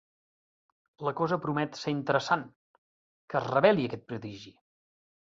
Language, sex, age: Catalan, male, 40-49